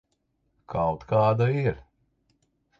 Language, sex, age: Latvian, male, 50-59